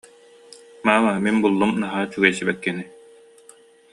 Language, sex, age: Yakut, male, 30-39